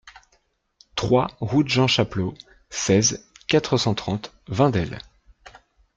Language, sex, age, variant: French, male, 30-39, Français de métropole